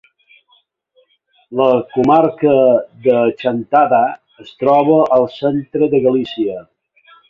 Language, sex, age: Catalan, male, 60-69